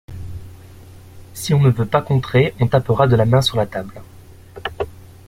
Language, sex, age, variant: French, male, 19-29, Français de métropole